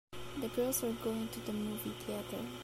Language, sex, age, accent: English, female, 19-29, Filipino